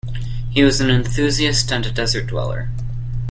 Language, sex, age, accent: English, male, under 19, United States English